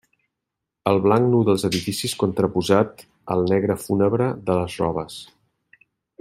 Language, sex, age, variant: Catalan, male, 40-49, Central